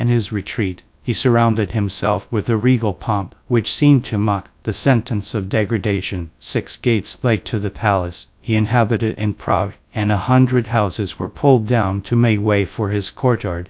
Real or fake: fake